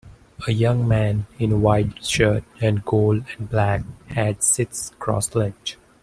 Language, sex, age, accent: English, male, 19-29, India and South Asia (India, Pakistan, Sri Lanka)